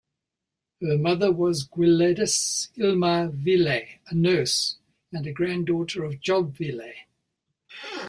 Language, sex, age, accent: English, male, 70-79, New Zealand English